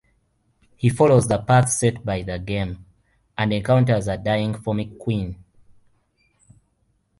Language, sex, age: English, male, 19-29